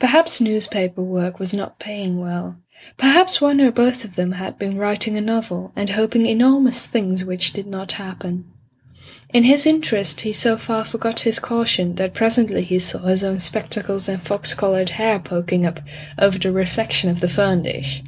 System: none